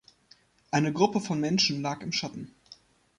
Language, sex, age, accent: German, male, 19-29, Deutschland Deutsch